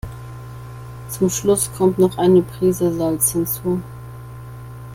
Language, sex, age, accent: German, female, 19-29, Deutschland Deutsch